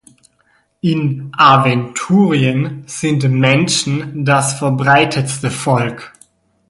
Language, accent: German, Deutschland Deutsch